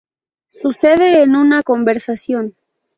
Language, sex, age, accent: Spanish, female, 19-29, México